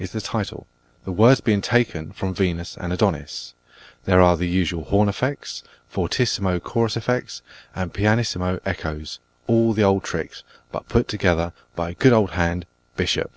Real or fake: real